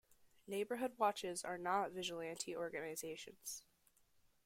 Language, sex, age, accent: English, female, under 19, United States English